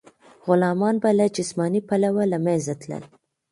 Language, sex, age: Pashto, female, 19-29